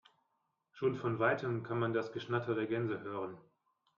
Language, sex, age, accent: German, male, 19-29, Deutschland Deutsch